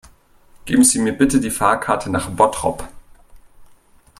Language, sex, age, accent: German, male, 30-39, Deutschland Deutsch